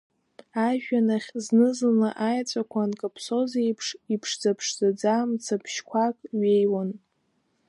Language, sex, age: Abkhazian, female, under 19